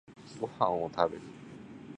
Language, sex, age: Japanese, male, 19-29